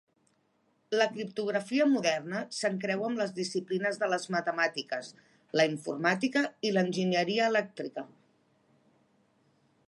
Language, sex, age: Catalan, female, 40-49